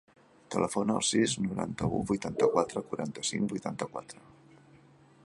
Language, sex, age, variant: Catalan, male, 50-59, Central